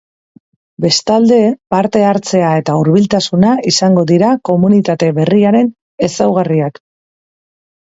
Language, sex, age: Basque, female, 40-49